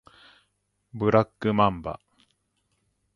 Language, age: Japanese, 50-59